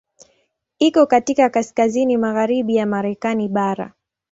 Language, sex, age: Swahili, female, 19-29